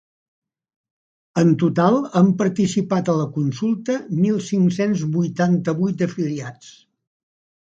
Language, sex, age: Catalan, male, 70-79